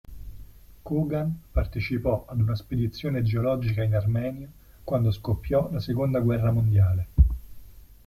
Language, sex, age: Italian, male, 30-39